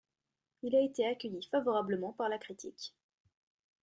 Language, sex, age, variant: French, female, 19-29, Français de métropole